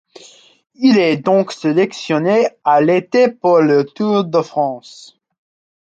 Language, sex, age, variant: French, male, under 19, Français de métropole